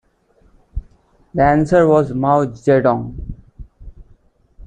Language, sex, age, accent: English, male, 19-29, India and South Asia (India, Pakistan, Sri Lanka)